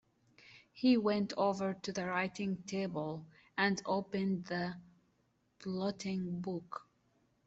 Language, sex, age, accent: English, female, 19-29, United States English